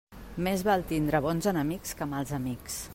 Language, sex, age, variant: Catalan, female, 50-59, Central